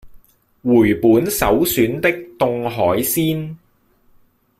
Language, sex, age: Cantonese, male, 40-49